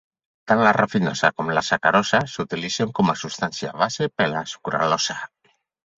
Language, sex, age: Catalan, male, 50-59